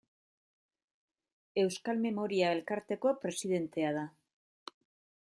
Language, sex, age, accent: Basque, female, 40-49, Mendebalekoa (Araba, Bizkaia, Gipuzkoako mendebaleko herri batzuk)